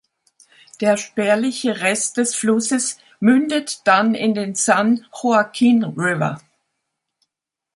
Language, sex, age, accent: German, female, 70-79, Deutschland Deutsch